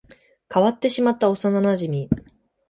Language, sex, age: Japanese, female, 19-29